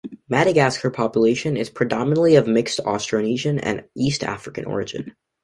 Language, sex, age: English, male, under 19